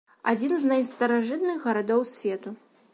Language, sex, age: Belarusian, female, 19-29